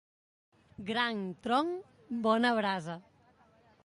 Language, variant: Catalan, Septentrional